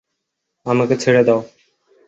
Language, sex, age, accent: Bengali, male, under 19, শুদ্ধ